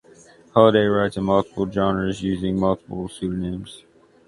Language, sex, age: English, male, 30-39